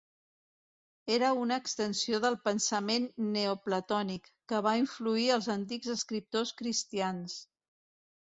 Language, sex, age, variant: Catalan, female, 50-59, Central